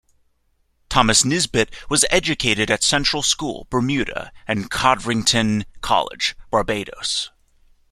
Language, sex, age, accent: English, male, 19-29, United States English